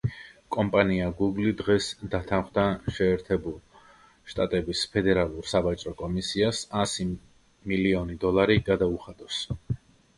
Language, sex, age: Georgian, male, 30-39